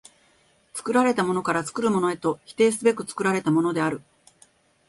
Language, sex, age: Japanese, female, 50-59